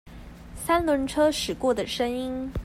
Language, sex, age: Chinese, female, 19-29